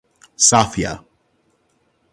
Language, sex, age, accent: English, male, 30-39, United States English; England English